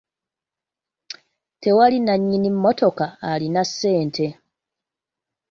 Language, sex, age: Ganda, female, 19-29